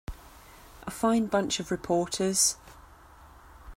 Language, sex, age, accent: English, female, 40-49, England English